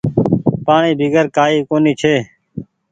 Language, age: Goaria, 19-29